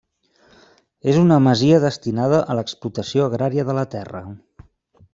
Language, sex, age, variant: Catalan, male, 30-39, Central